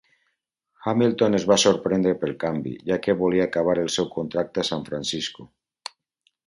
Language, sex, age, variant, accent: Catalan, male, 50-59, Valencià meridional, valencià